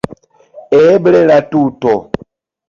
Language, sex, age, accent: Esperanto, male, 30-39, Internacia